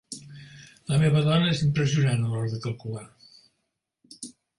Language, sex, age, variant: Catalan, male, 60-69, Central